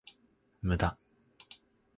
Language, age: Japanese, 19-29